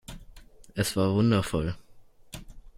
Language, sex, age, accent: German, male, under 19, Deutschland Deutsch